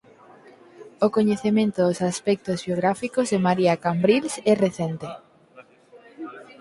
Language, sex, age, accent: Galician, female, under 19, Normativo (estándar)